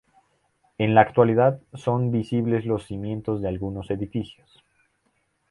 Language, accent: Spanish, Andino-Pacífico: Colombia, Perú, Ecuador, oeste de Bolivia y Venezuela andina